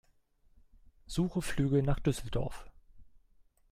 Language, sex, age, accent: German, male, 30-39, Deutschland Deutsch